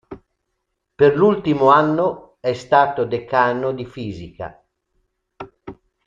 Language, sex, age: Italian, male, 60-69